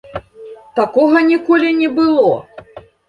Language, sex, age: Belarusian, female, 60-69